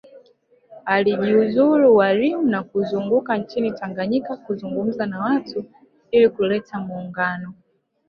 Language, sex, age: Swahili, female, 19-29